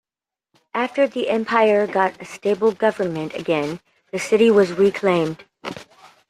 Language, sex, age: English, female, 40-49